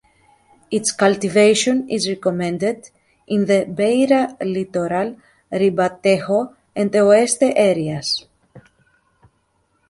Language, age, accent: English, 30-39, United States English